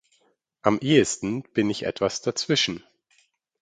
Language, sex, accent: German, male, Deutschland Deutsch